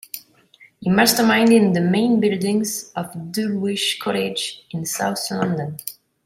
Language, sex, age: English, female, 30-39